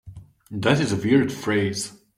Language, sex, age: English, male, 30-39